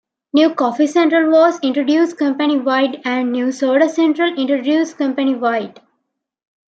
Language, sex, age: English, female, 19-29